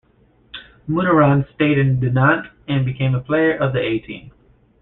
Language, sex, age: English, male, 19-29